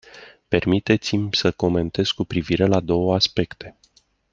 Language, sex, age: Romanian, male, 40-49